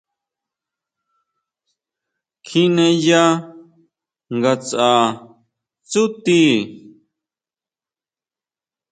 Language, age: Huautla Mazatec, 19-29